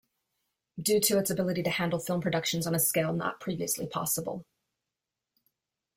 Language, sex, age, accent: English, female, 30-39, United States English